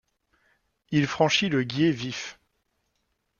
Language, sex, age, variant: French, male, 30-39, Français de métropole